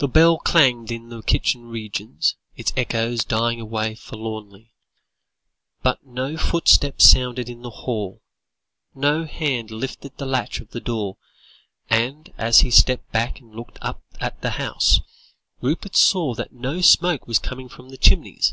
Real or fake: real